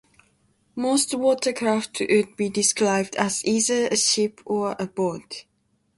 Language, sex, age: English, female, 19-29